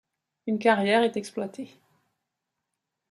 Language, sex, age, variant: French, female, 30-39, Français de métropole